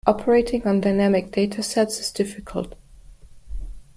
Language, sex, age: English, female, 50-59